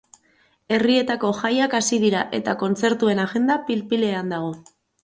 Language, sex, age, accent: Basque, female, 30-39, Mendebalekoa (Araba, Bizkaia, Gipuzkoako mendebaleko herri batzuk)